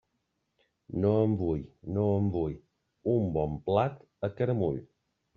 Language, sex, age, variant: Catalan, male, 40-49, Balear